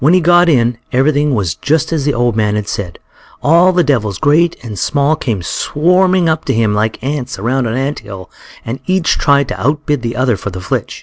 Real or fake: real